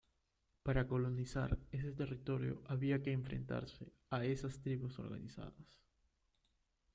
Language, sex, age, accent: Spanish, male, 19-29, Andino-Pacífico: Colombia, Perú, Ecuador, oeste de Bolivia y Venezuela andina